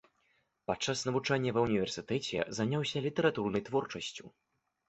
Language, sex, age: Belarusian, male, 19-29